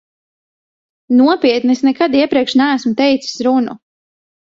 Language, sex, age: Latvian, female, 30-39